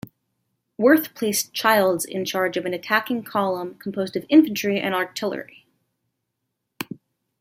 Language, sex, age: English, female, 19-29